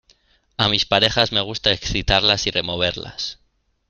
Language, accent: Spanish, España: Norte peninsular (Asturias, Castilla y León, Cantabria, País Vasco, Navarra, Aragón, La Rioja, Guadalajara, Cuenca)